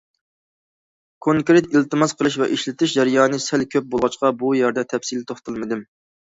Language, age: Uyghur, 19-29